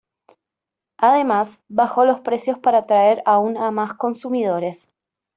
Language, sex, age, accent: Spanish, female, 19-29, Rioplatense: Argentina, Uruguay, este de Bolivia, Paraguay